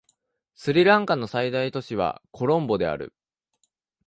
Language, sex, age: Japanese, male, 19-29